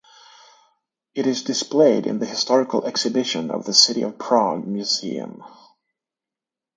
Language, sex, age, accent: English, male, 30-39, United States English